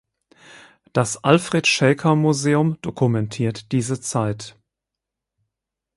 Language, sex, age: German, male, 50-59